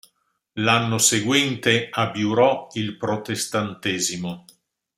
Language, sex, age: Italian, male, 60-69